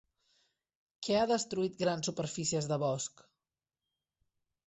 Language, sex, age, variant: Catalan, male, 19-29, Central